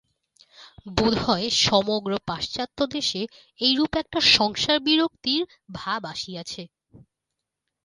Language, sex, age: Bengali, female, 19-29